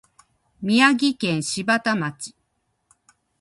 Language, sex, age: Japanese, female, 50-59